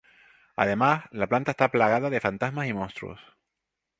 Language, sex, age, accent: Spanish, male, 50-59, España: Islas Canarias